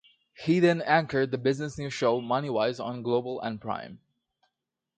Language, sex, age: English, male, 19-29